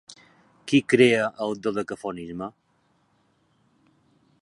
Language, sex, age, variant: Catalan, male, 40-49, Balear